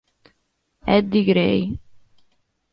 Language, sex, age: Italian, female, 30-39